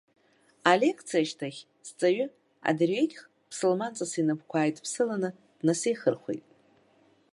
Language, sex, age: Abkhazian, female, 50-59